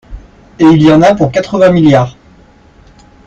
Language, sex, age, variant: French, male, 30-39, Français de métropole